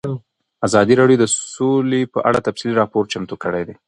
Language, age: Pashto, 19-29